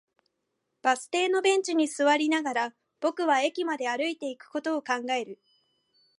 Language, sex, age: Japanese, female, 19-29